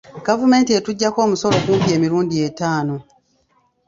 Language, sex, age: Ganda, female, 50-59